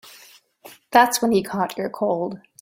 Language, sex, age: English, male, 30-39